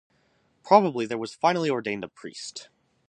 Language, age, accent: English, under 19, United States English